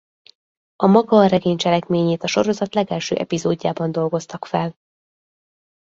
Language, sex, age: Hungarian, female, 30-39